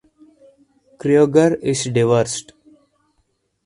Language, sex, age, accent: English, male, 19-29, India and South Asia (India, Pakistan, Sri Lanka)